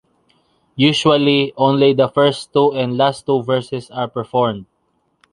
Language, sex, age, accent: English, male, 19-29, Filipino